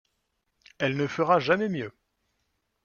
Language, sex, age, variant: French, male, 30-39, Français de métropole